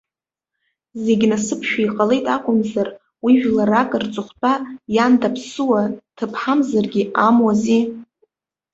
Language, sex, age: Abkhazian, female, 19-29